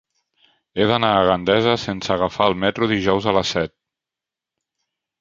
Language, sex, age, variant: Catalan, male, 60-69, Central